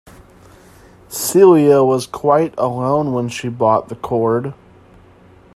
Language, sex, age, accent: English, male, 30-39, United States English